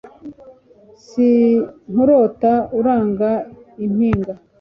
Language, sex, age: Kinyarwanda, female, 40-49